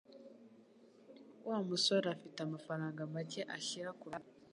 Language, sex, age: Kinyarwanda, female, 19-29